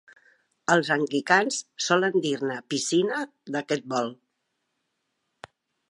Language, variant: Catalan, Central